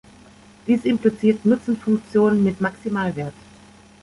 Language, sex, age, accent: German, female, 40-49, Deutschland Deutsch